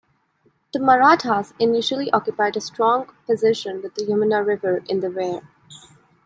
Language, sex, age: English, female, 19-29